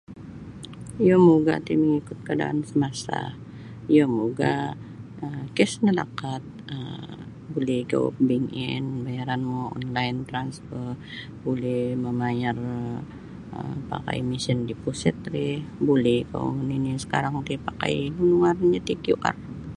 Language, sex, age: Sabah Bisaya, female, 60-69